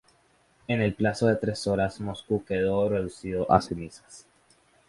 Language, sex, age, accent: Spanish, male, under 19, América central